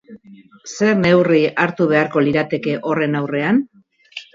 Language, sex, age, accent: Basque, female, 60-69, Erdialdekoa edo Nafarra (Gipuzkoa, Nafarroa)